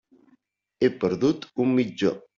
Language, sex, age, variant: Catalan, male, 19-29, Central